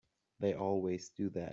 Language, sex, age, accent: English, male, 19-29, United States English